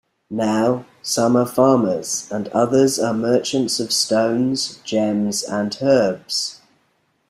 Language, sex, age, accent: English, male, 40-49, England English